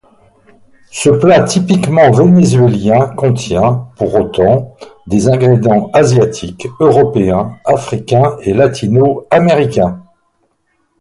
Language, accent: French, Français de l'ouest de la France